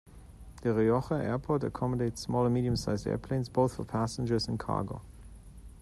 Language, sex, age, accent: English, male, 40-49, England English